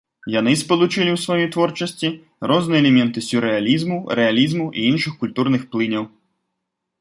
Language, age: Belarusian, 19-29